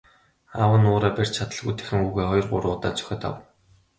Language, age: Mongolian, 19-29